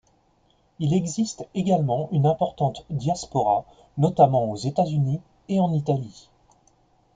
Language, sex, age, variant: French, male, 40-49, Français de métropole